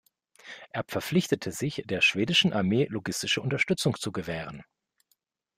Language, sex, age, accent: German, male, 40-49, Deutschland Deutsch